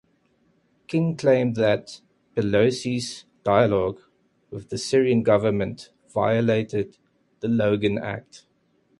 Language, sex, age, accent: English, male, 30-39, Southern African (South Africa, Zimbabwe, Namibia)